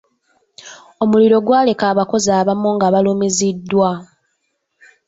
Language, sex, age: Ganda, female, 19-29